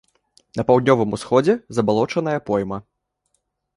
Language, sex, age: Belarusian, male, under 19